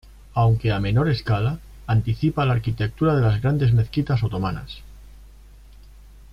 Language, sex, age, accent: Spanish, male, 40-49, España: Centro-Sur peninsular (Madrid, Toledo, Castilla-La Mancha)